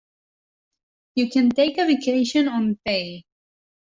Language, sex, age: English, female, 19-29